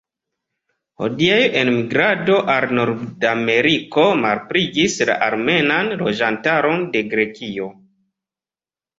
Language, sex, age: Esperanto, male, 30-39